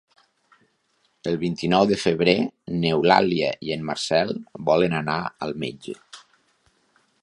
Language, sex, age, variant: Catalan, male, 40-49, Nord-Occidental